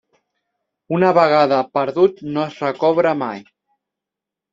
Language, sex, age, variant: Catalan, male, 30-39, Central